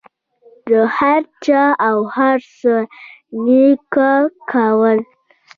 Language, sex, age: Pashto, female, under 19